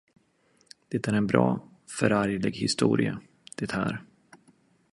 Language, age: Swedish, 30-39